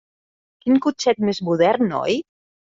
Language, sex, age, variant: Catalan, female, 40-49, Central